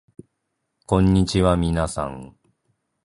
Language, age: Japanese, 30-39